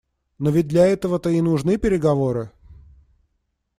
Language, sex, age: Russian, male, 19-29